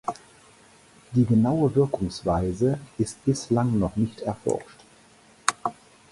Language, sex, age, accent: German, male, 60-69, Deutschland Deutsch